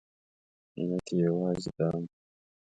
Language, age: Pashto, 19-29